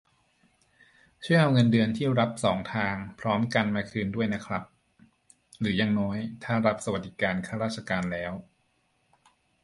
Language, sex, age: Thai, male, 40-49